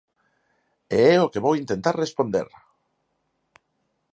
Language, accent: Galician, Normativo (estándar)